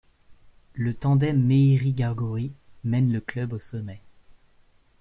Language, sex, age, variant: French, male, 19-29, Français de métropole